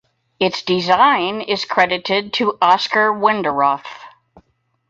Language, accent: English, United States English